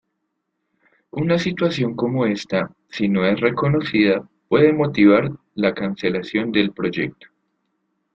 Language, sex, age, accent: Spanish, male, 19-29, Andino-Pacífico: Colombia, Perú, Ecuador, oeste de Bolivia y Venezuela andina